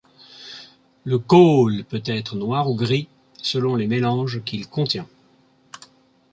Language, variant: French, Français de métropole